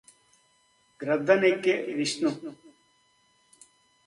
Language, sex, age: Telugu, male, 60-69